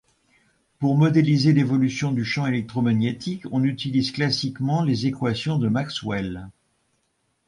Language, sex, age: French, male, 70-79